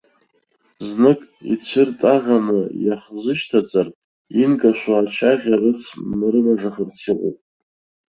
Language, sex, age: Abkhazian, male, 19-29